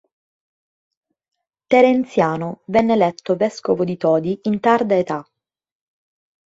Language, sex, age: Italian, female, 19-29